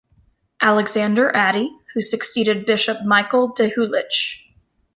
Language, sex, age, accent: English, female, 19-29, United States English